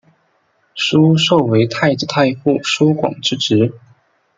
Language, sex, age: Chinese, male, 19-29